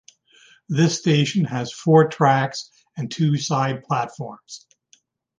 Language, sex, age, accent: English, male, 60-69, Canadian English